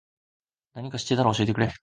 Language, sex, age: Japanese, male, under 19